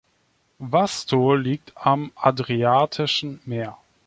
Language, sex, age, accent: German, male, 30-39, Deutschland Deutsch